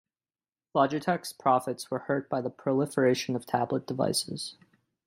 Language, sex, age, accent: English, male, 19-29, United States English